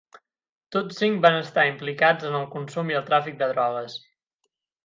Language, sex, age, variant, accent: Catalan, male, 19-29, Central, central